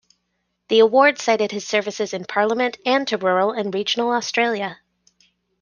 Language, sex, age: English, female, 30-39